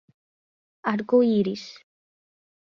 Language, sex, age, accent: Portuguese, female, 19-29, Gaucho